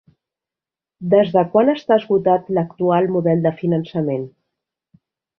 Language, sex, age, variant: Catalan, female, 40-49, Nord-Occidental